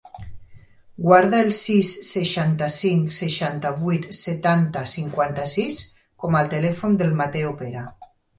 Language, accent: Catalan, valencià